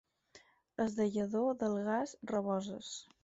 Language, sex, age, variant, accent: Catalan, female, 19-29, Balear, menorquí